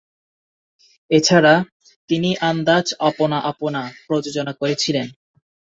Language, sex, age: Bengali, male, 19-29